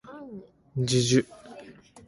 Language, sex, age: Japanese, male, 19-29